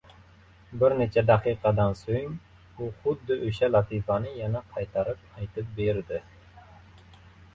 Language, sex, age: Uzbek, male, 30-39